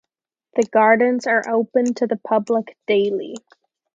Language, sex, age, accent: English, female, under 19, United States English